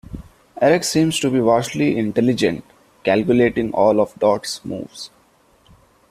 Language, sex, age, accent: English, male, 30-39, India and South Asia (India, Pakistan, Sri Lanka)